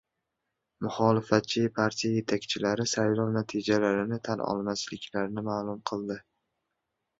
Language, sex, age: Uzbek, male, 19-29